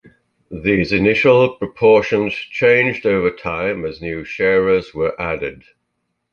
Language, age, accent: English, 60-69, Southern African (South Africa, Zimbabwe, Namibia)